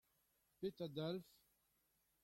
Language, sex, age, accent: Breton, male, 60-69, Kerneveg